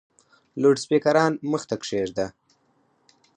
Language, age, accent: Pashto, 19-29, معیاري پښتو